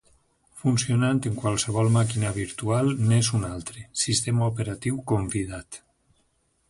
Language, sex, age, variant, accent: Catalan, male, 60-69, Valencià central, valencià